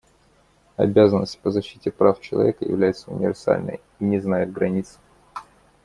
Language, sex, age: Russian, male, 30-39